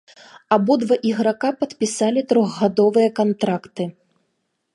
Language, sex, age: Belarusian, female, 30-39